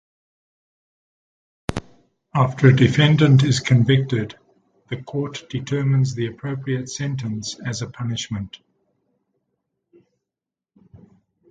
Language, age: English, 60-69